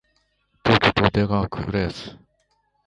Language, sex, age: Japanese, male, 50-59